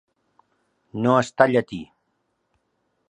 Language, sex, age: Catalan, male, 60-69